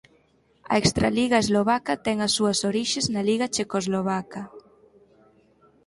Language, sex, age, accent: Galician, female, 19-29, Normativo (estándar)